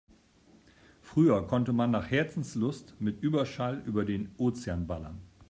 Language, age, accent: German, 50-59, Deutschland Deutsch